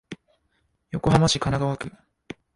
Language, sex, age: Japanese, male, 19-29